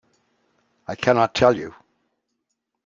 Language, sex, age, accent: English, male, 70-79, United States English